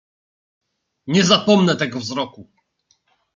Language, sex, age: Polish, male, 30-39